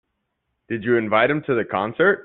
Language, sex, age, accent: English, male, 19-29, United States English